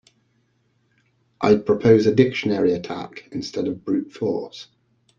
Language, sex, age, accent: English, male, 50-59, England English